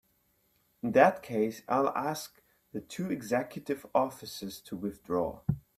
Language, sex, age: English, male, 19-29